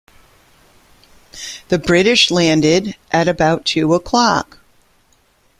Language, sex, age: English, female, 50-59